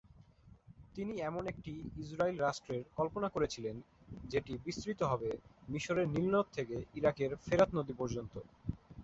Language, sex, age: Bengali, male, under 19